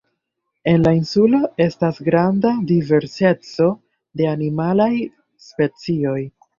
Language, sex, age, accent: Esperanto, male, 19-29, Internacia